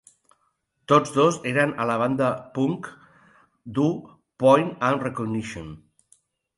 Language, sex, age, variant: Catalan, male, 50-59, Central